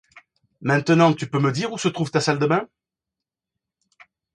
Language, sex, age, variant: French, male, 40-49, Français de métropole